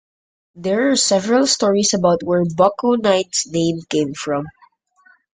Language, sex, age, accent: English, male, under 19, Filipino